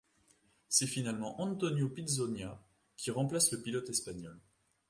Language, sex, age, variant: French, male, 19-29, Français de métropole